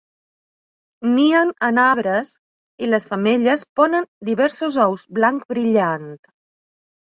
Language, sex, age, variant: Catalan, female, 50-59, Balear